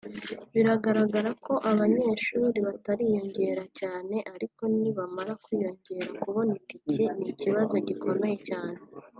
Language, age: Kinyarwanda, 19-29